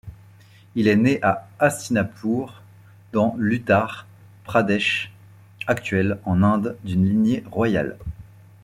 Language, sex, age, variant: French, male, 30-39, Français de métropole